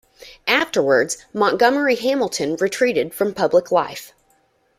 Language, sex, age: English, female, 30-39